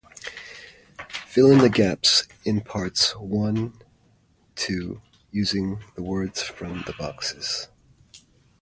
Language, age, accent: English, 40-49, United States English